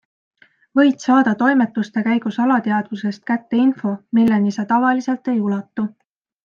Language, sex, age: Estonian, female, 19-29